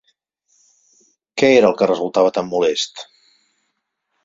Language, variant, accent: Catalan, Central, Barceloní